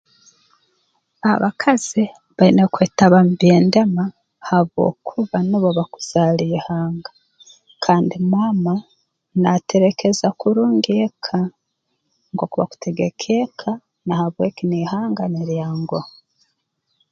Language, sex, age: Tooro, female, 40-49